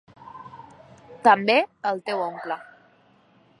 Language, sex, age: Catalan, female, 30-39